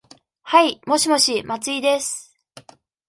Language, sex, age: Japanese, female, 19-29